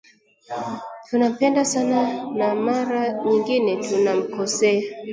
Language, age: Swahili, 19-29